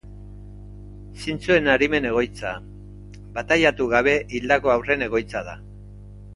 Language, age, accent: Basque, 60-69, Erdialdekoa edo Nafarra (Gipuzkoa, Nafarroa)